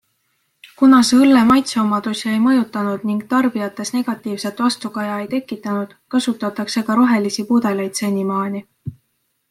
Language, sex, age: Estonian, female, 19-29